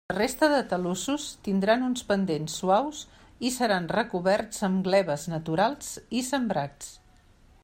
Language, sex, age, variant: Catalan, female, 60-69, Central